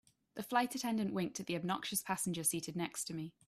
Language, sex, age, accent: English, female, 19-29, England English